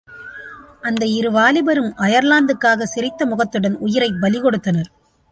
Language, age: Tamil, 50-59